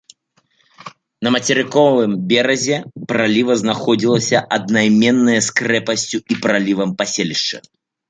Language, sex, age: Belarusian, male, 40-49